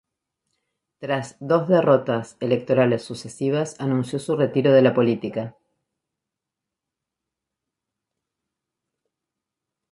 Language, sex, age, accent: Spanish, female, 50-59, Rioplatense: Argentina, Uruguay, este de Bolivia, Paraguay